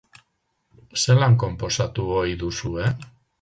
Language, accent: Basque, Mendebalekoa (Araba, Bizkaia, Gipuzkoako mendebaleko herri batzuk)